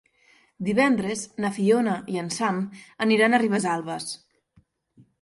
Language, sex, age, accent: Catalan, female, 19-29, central; nord-occidental